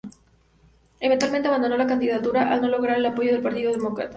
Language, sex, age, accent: Spanish, female, 19-29, México